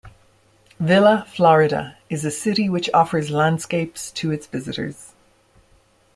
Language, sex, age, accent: English, female, 50-59, Irish English